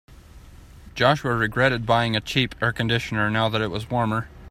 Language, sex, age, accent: English, male, 19-29, United States English